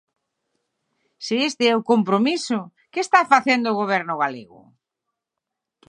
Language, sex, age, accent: Galician, male, 19-29, Central (gheada)